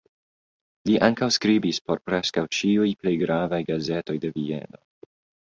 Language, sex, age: Esperanto, male, 19-29